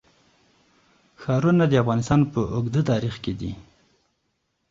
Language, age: Pashto, 19-29